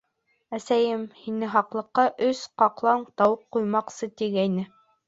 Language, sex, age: Bashkir, female, under 19